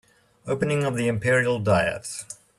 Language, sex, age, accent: English, male, 40-49, Southern African (South Africa, Zimbabwe, Namibia)